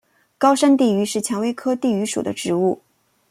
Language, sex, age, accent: Chinese, female, 30-39, 出生地：吉林省